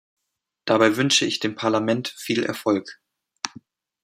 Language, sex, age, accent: German, male, under 19, Deutschland Deutsch